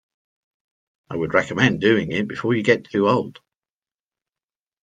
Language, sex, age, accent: English, male, 40-49, England English